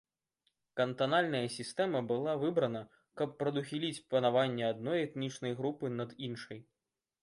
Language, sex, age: Belarusian, male, 19-29